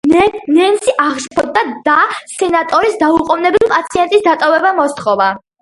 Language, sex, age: Georgian, female, under 19